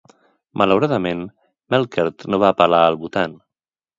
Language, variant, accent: Catalan, Central, central